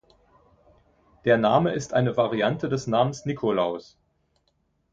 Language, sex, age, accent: German, male, 50-59, Deutschland Deutsch